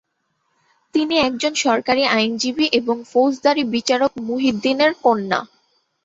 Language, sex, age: Bengali, female, 19-29